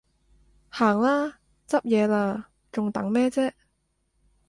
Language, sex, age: Cantonese, female, 19-29